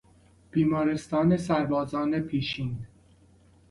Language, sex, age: Persian, male, 30-39